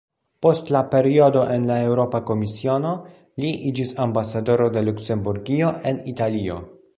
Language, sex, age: Esperanto, male, 19-29